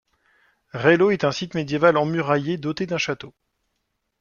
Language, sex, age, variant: French, male, 30-39, Français de métropole